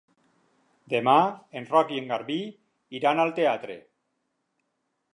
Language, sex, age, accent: Catalan, male, 50-59, valencià